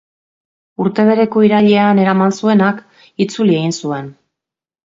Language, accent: Basque, Mendebalekoa (Araba, Bizkaia, Gipuzkoako mendebaleko herri batzuk)